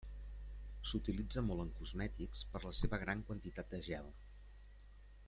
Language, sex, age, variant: Catalan, male, 50-59, Central